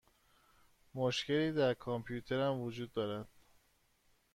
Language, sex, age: Persian, male, 30-39